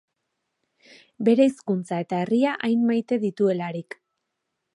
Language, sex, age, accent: Basque, female, 30-39, Erdialdekoa edo Nafarra (Gipuzkoa, Nafarroa)